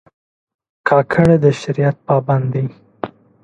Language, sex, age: Pashto, male, 19-29